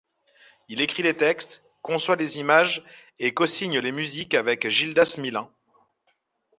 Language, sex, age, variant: French, male, 30-39, Français de métropole